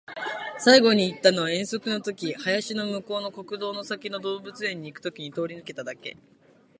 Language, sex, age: Japanese, female, 19-29